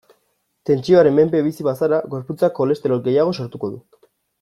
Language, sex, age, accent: Basque, male, 19-29, Erdialdekoa edo Nafarra (Gipuzkoa, Nafarroa)